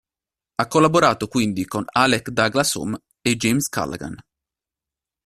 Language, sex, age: Italian, male, 19-29